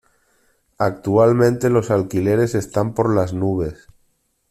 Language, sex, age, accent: Spanish, male, 40-49, España: Norte peninsular (Asturias, Castilla y León, Cantabria, País Vasco, Navarra, Aragón, La Rioja, Guadalajara, Cuenca)